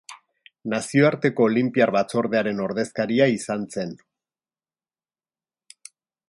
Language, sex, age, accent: Basque, male, 50-59, Erdialdekoa edo Nafarra (Gipuzkoa, Nafarroa)